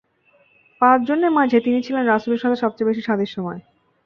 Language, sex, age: Bengali, female, 19-29